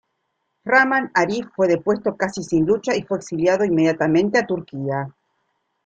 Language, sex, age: Spanish, female, 50-59